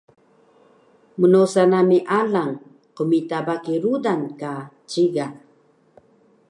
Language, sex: Taroko, female